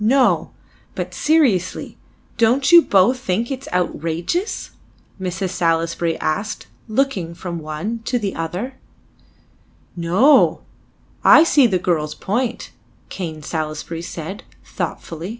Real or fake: real